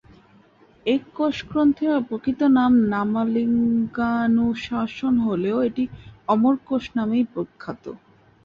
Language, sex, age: Bengali, female, 19-29